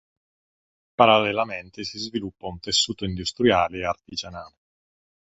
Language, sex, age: Italian, male, 40-49